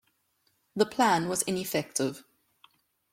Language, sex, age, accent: English, female, 30-39, Southern African (South Africa, Zimbabwe, Namibia)